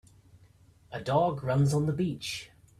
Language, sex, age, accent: English, male, 30-39, United States English